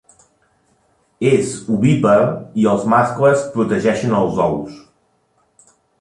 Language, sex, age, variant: Catalan, male, 40-49, Central